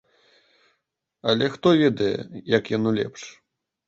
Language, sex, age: Belarusian, male, 19-29